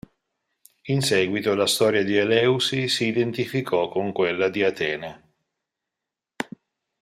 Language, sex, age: Italian, male, 40-49